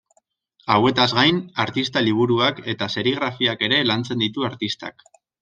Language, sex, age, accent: Basque, male, 19-29, Mendebalekoa (Araba, Bizkaia, Gipuzkoako mendebaleko herri batzuk)